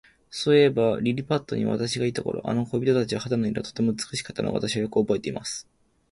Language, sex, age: Japanese, male, 19-29